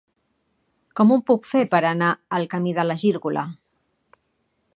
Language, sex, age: Catalan, female, 40-49